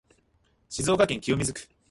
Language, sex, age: Japanese, male, 19-29